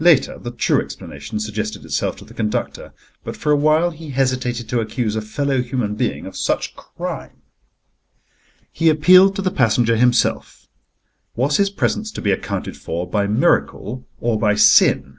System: none